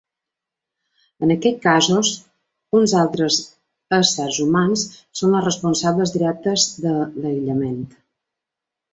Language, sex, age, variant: Catalan, female, 50-59, Balear